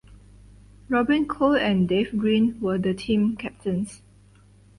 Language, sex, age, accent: English, female, under 19, Malaysian English